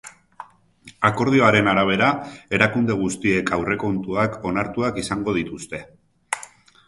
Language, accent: Basque, Mendebalekoa (Araba, Bizkaia, Gipuzkoako mendebaleko herri batzuk)